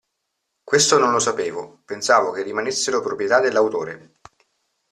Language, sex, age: Italian, male, 40-49